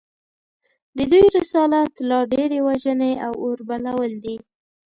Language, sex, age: Pashto, female, 19-29